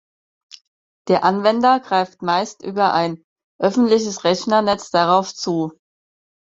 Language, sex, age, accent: German, female, 19-29, Deutschland Deutsch